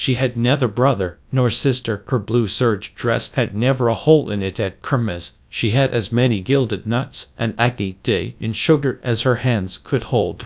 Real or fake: fake